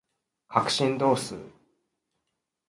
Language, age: Japanese, 19-29